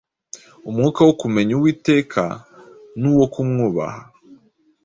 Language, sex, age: Kinyarwanda, male, 19-29